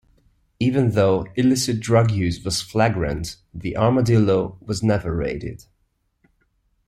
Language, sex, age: English, male, 30-39